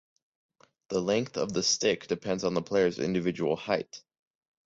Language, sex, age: English, male, under 19